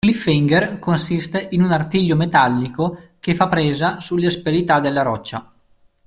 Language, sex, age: Italian, male, 30-39